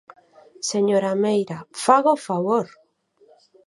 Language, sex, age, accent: Galician, female, 30-39, Atlántico (seseo e gheada)